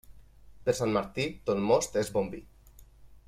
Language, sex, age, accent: Catalan, male, 30-39, valencià